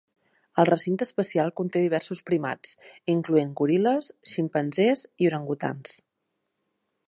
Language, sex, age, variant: Catalan, female, 30-39, Nord-Occidental